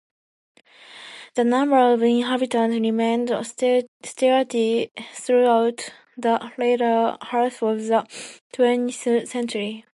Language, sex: English, female